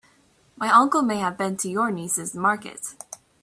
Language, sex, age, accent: English, female, 19-29, United States English